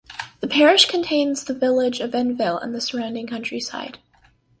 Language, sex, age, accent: English, female, under 19, United States English